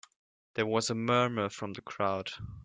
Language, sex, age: English, male, under 19